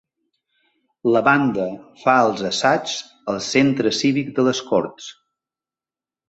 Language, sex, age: Catalan, male, 40-49